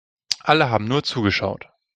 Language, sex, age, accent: German, male, 30-39, Deutschland Deutsch